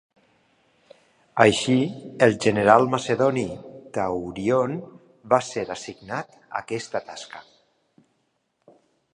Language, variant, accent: Catalan, Valencià central, valencià